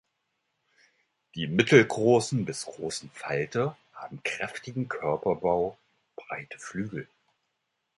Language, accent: German, Deutschland Deutsch